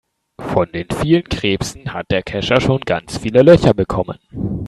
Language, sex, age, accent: German, male, 19-29, Deutschland Deutsch